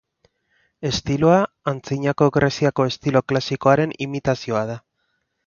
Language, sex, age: Basque, male, 30-39